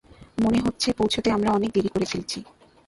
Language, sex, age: Bengali, female, 19-29